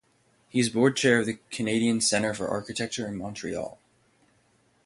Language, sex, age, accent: English, male, 19-29, United States English